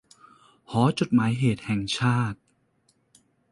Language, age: Thai, 40-49